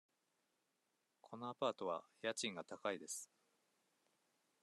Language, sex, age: Japanese, male, 40-49